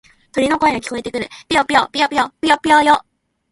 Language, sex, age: Japanese, female, 19-29